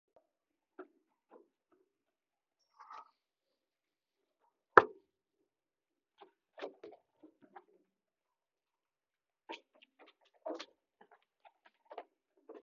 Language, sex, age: Japanese, male, 19-29